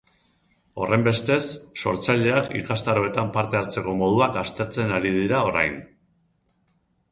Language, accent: Basque, Mendebalekoa (Araba, Bizkaia, Gipuzkoako mendebaleko herri batzuk)